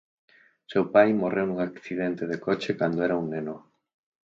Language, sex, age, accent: Galician, male, 40-49, Central (gheada); Normativo (estándar)